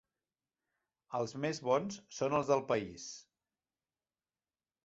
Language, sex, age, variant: Catalan, male, 40-49, Central